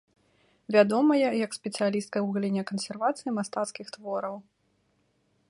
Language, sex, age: Belarusian, female, 30-39